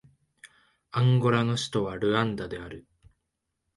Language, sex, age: Japanese, male, 19-29